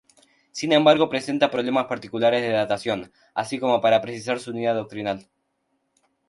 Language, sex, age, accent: Spanish, male, under 19, Rioplatense: Argentina, Uruguay, este de Bolivia, Paraguay